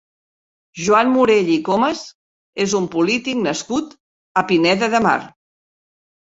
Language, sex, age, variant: Catalan, female, 60-69, Central